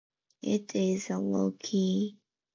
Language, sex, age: English, female, 19-29